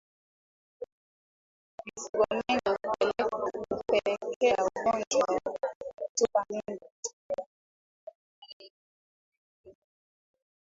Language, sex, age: Swahili, female, 19-29